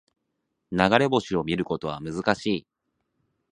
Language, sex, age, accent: Japanese, male, 19-29, 関西弁